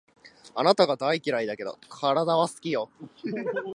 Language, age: Japanese, under 19